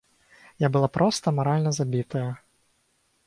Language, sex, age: Belarusian, male, 19-29